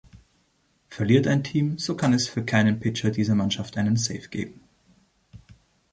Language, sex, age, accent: German, male, 30-39, Österreichisches Deutsch